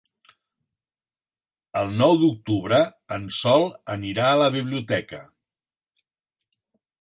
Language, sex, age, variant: Catalan, male, 70-79, Septentrional